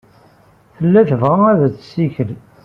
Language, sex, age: Kabyle, male, 40-49